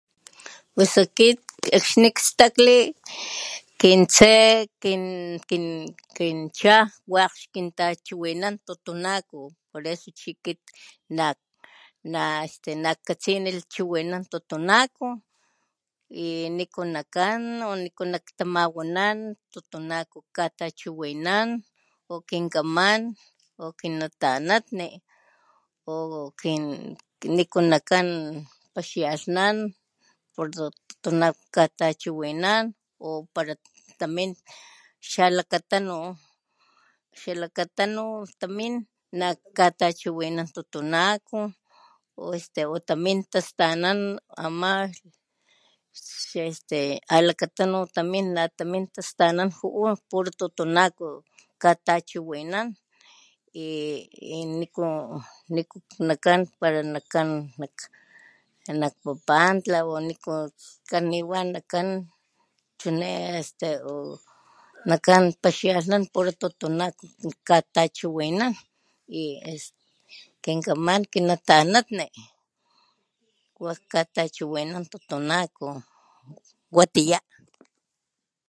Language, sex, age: Papantla Totonac, male, 60-69